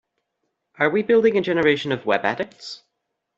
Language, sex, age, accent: English, male, under 19, United States English